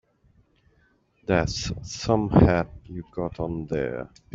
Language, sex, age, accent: English, male, 30-39, England English